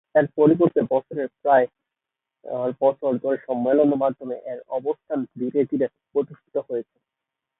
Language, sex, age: Bengali, male, 19-29